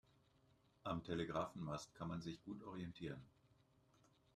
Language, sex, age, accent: German, male, 60-69, Deutschland Deutsch